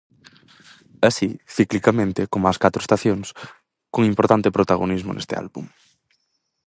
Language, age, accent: Galician, under 19, Central (gheada); Oriental (común en zona oriental)